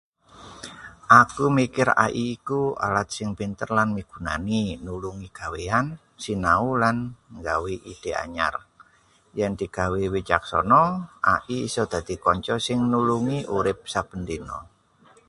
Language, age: Javanese, 40-49